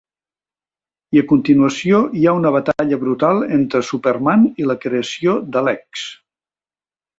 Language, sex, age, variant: Catalan, male, 60-69, Central